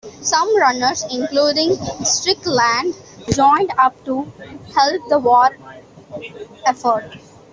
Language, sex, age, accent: English, female, under 19, India and South Asia (India, Pakistan, Sri Lanka)